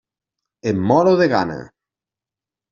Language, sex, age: Catalan, male, 40-49